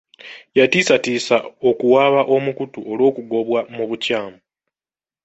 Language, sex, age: Ganda, male, 19-29